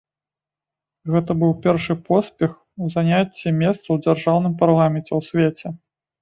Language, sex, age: Belarusian, male, 30-39